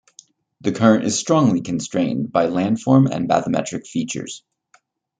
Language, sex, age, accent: English, male, 30-39, United States English